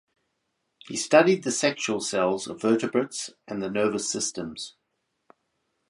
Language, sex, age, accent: English, male, 50-59, Australian English